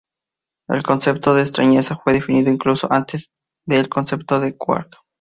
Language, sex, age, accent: Spanish, male, 19-29, México